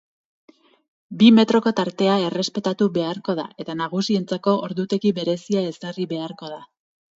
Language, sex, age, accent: Basque, female, 30-39, Mendebalekoa (Araba, Bizkaia, Gipuzkoako mendebaleko herri batzuk)